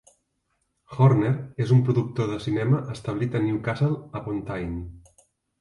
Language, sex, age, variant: Catalan, male, 40-49, Central